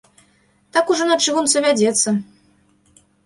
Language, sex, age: Belarusian, female, 19-29